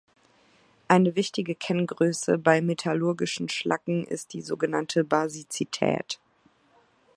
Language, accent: German, Deutschland Deutsch